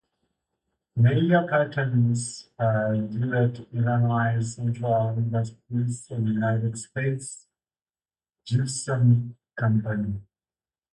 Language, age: English, 40-49